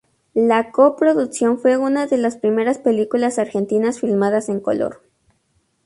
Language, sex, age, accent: Spanish, female, 19-29, México